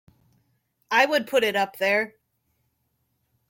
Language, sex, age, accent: English, female, 19-29, United States English